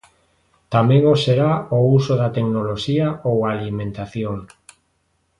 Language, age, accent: Galician, 40-49, Normativo (estándar)